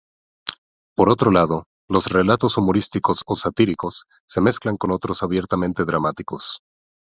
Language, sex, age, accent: Spanish, male, 30-39, México